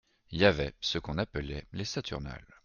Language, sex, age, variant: French, male, 19-29, Français de métropole